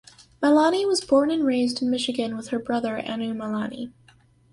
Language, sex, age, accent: English, female, under 19, United States English